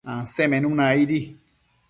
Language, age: Matsés, 40-49